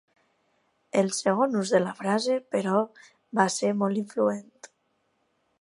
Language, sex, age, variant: Catalan, female, 19-29, Tortosí